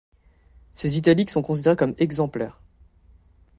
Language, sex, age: French, male, 19-29